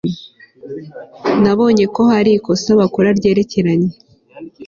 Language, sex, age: Kinyarwanda, female, 19-29